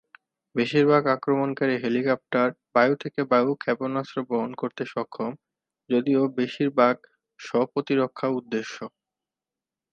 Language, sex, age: Bengali, male, 19-29